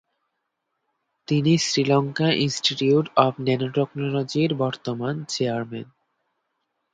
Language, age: Bengali, 19-29